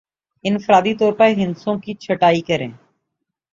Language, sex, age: Urdu, male, 19-29